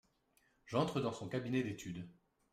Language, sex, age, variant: French, male, 30-39, Français de métropole